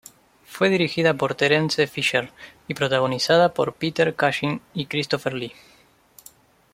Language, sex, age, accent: Spanish, male, 19-29, Rioplatense: Argentina, Uruguay, este de Bolivia, Paraguay